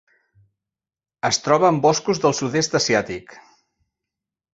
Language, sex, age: Catalan, male, 50-59